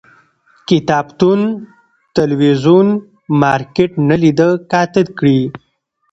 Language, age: Pashto, 30-39